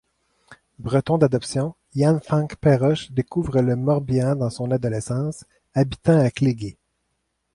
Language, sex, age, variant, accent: French, male, 40-49, Français d'Amérique du Nord, Français du Canada